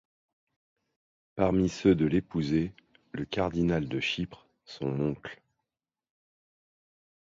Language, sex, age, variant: French, male, 40-49, Français de métropole